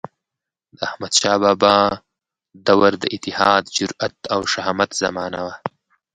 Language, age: Pashto, 19-29